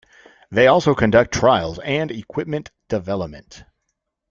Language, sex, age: English, male, 30-39